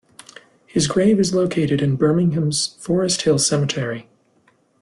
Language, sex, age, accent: English, male, 19-29, Canadian English